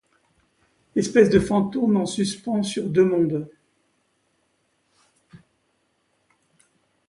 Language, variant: French, Français de métropole